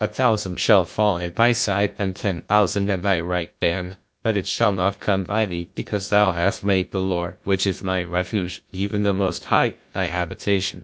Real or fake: fake